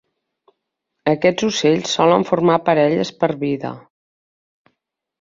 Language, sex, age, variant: Catalan, female, 40-49, Central